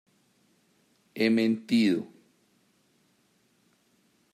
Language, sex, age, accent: Spanish, male, 40-49, Andino-Pacífico: Colombia, Perú, Ecuador, oeste de Bolivia y Venezuela andina